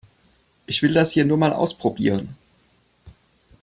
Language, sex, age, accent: German, male, 30-39, Deutschland Deutsch